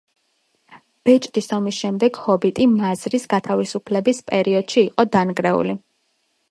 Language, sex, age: Georgian, female, 19-29